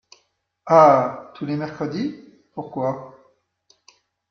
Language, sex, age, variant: French, male, 40-49, Français de métropole